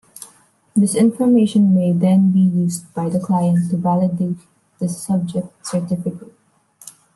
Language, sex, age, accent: English, female, 19-29, Filipino